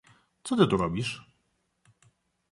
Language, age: Polish, 40-49